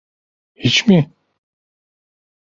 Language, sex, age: Turkish, male, 30-39